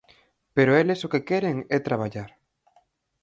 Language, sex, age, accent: Galician, male, 19-29, Central (gheada); Normativo (estándar)